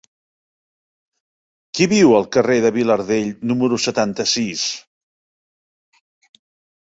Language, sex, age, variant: Catalan, male, 60-69, Central